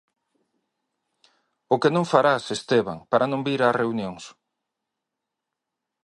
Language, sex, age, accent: Galician, male, 40-49, Normativo (estándar)